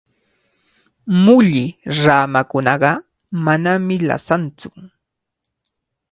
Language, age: Cajatambo North Lima Quechua, 19-29